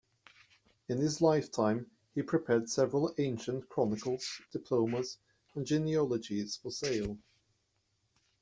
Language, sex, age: English, male, 30-39